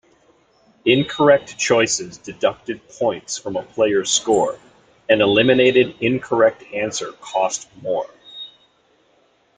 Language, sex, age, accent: English, male, 40-49, United States English